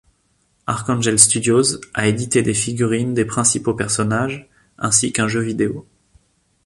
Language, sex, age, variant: French, male, 30-39, Français de métropole